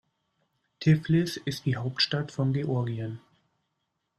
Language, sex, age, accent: German, male, 19-29, Deutschland Deutsch